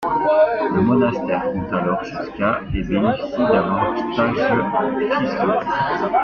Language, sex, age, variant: French, male, 40-49, Français de métropole